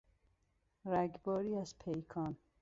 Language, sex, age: Persian, female, 40-49